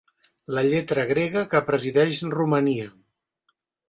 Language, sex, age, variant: Catalan, male, 50-59, Central